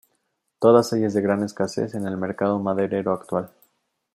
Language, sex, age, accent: Spanish, female, 60-69, México